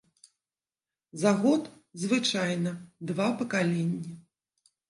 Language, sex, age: Belarusian, female, 40-49